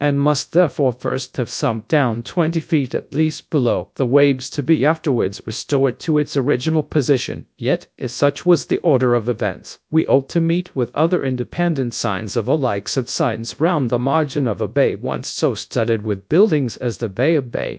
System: TTS, GradTTS